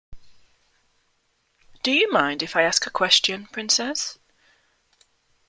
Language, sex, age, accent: English, female, 40-49, England English